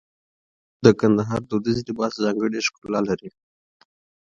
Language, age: Pashto, 19-29